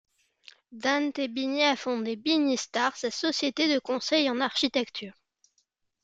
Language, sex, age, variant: French, female, under 19, Français de métropole